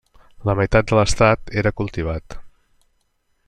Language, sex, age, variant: Catalan, male, 50-59, Central